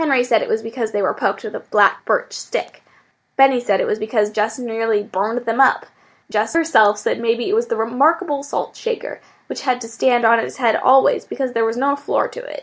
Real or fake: real